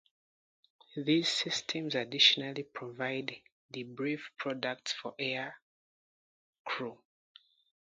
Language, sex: English, female